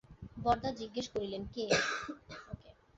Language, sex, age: Bengali, female, 19-29